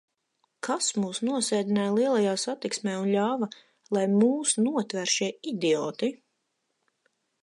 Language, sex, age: Latvian, female, 30-39